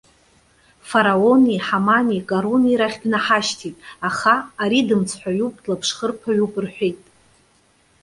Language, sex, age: Abkhazian, female, 30-39